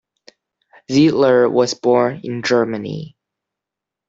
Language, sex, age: English, male, under 19